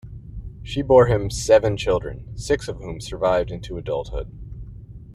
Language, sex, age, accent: English, male, 30-39, United States English